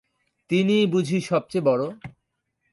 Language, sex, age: Bengali, male, 19-29